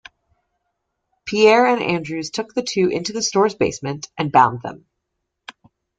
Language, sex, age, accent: English, female, 19-29, United States English